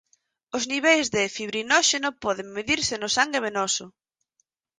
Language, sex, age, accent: Galician, female, 19-29, Normativo (estándar)